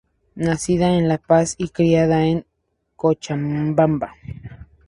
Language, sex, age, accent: Spanish, female, 19-29, México